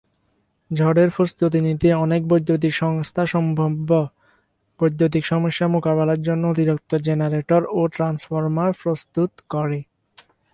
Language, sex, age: Bengali, male, 19-29